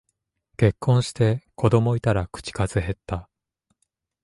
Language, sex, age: Japanese, male, 30-39